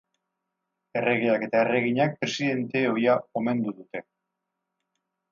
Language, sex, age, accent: Basque, male, 50-59, Erdialdekoa edo Nafarra (Gipuzkoa, Nafarroa)